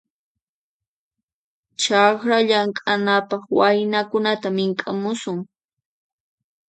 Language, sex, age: Puno Quechua, female, 19-29